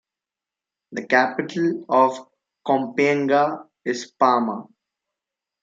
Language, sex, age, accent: English, male, 19-29, India and South Asia (India, Pakistan, Sri Lanka)